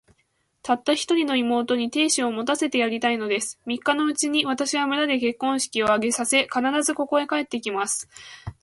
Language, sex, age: Japanese, female, 19-29